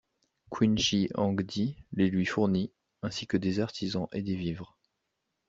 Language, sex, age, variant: French, male, 19-29, Français de métropole